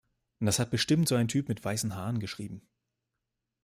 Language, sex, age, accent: German, male, 19-29, Deutschland Deutsch